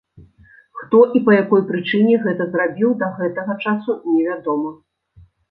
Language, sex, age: Belarusian, female, 40-49